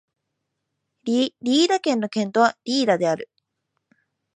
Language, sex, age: Japanese, female, 19-29